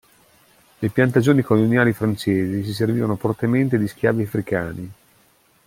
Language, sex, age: Italian, male, 50-59